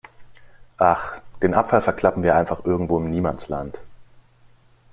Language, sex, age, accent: German, male, 30-39, Deutschland Deutsch